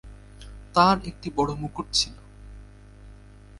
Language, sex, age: Bengali, male, 19-29